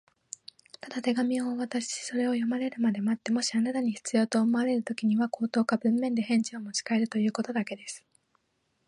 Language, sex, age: Japanese, female, 19-29